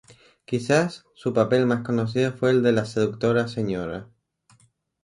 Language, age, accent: Spanish, 19-29, España: Islas Canarias